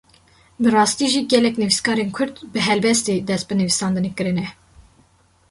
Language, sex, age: Kurdish, female, 19-29